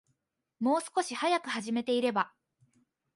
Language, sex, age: Japanese, female, 19-29